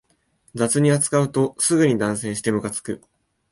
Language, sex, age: Japanese, male, 19-29